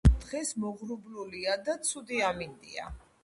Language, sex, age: Georgian, female, 50-59